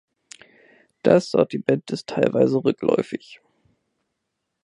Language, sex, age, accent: German, male, 19-29, Deutschland Deutsch